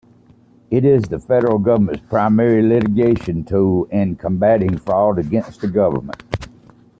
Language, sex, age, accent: English, male, 50-59, United States English